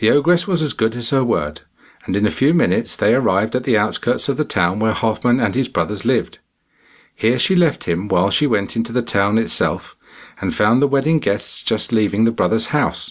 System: none